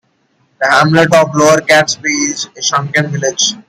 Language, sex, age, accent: English, male, under 19, India and South Asia (India, Pakistan, Sri Lanka)